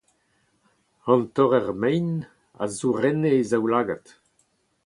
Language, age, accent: Breton, 70-79, Leoneg